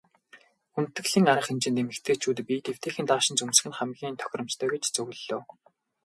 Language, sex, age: Mongolian, male, 19-29